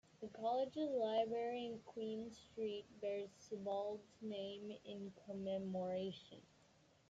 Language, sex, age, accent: English, male, under 19, United States English